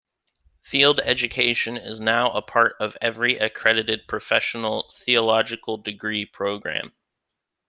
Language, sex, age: English, male, 19-29